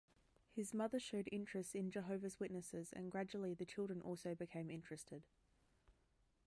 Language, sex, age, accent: English, female, 19-29, Australian English